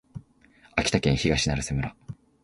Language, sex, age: Japanese, male, 19-29